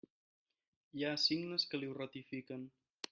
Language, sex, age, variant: Catalan, male, 19-29, Central